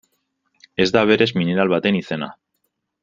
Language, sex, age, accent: Basque, male, 19-29, Mendebalekoa (Araba, Bizkaia, Gipuzkoako mendebaleko herri batzuk)